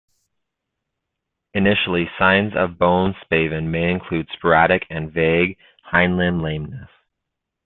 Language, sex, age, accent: English, male, 30-39, United States English